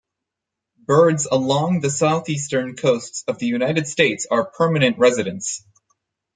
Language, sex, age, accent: English, male, 19-29, United States English